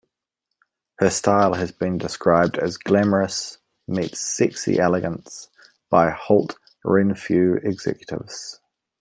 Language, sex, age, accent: English, male, 30-39, New Zealand English